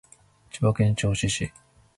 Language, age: Japanese, 50-59